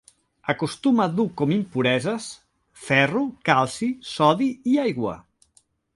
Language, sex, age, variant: Catalan, male, 50-59, Central